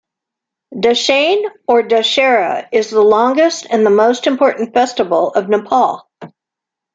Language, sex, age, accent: English, female, 50-59, United States English